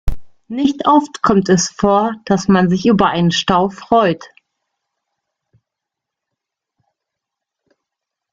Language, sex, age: German, female, 30-39